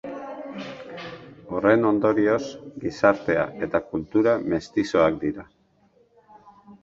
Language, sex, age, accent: Basque, male, 50-59, Mendebalekoa (Araba, Bizkaia, Gipuzkoako mendebaleko herri batzuk)